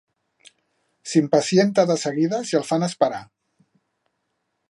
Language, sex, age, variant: Catalan, male, 40-49, Central